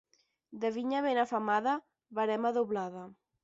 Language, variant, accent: Catalan, Balear, balear